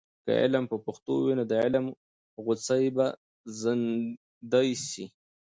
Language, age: Pashto, 40-49